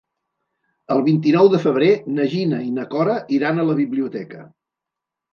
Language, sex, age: Catalan, male, 80-89